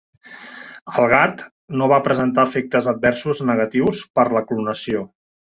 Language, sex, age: Catalan, male, 50-59